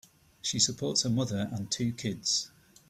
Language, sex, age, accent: English, male, 30-39, England English